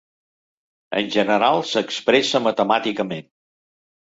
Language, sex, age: Catalan, male, 70-79